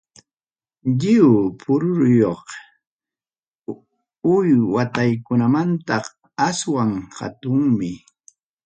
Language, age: Ayacucho Quechua, 60-69